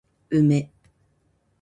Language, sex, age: Japanese, female, 30-39